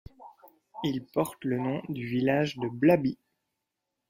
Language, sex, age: French, male, 19-29